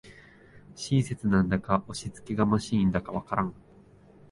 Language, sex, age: Japanese, male, 19-29